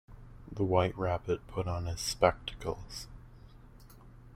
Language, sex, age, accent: English, male, under 19, United States English